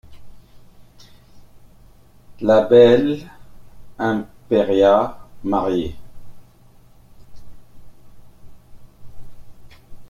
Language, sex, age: French, male, 40-49